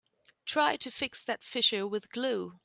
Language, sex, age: English, female, 40-49